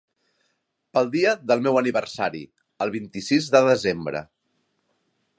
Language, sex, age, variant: Catalan, male, 40-49, Central